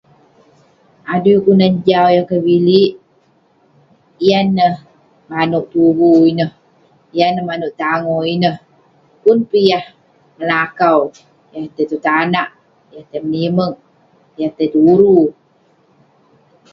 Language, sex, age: Western Penan, female, 30-39